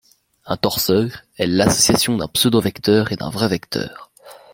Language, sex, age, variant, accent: French, male, under 19, Français d'Europe, Français de Belgique